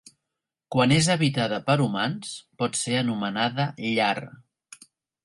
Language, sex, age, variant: Catalan, male, 40-49, Central